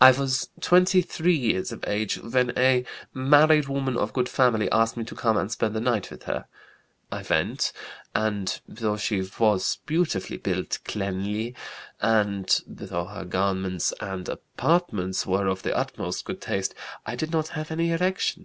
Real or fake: real